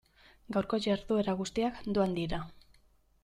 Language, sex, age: Basque, female, 30-39